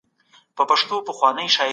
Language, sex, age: Pashto, female, 19-29